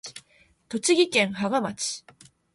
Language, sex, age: Japanese, female, 19-29